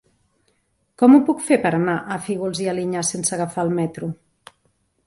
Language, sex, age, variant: Catalan, female, 40-49, Central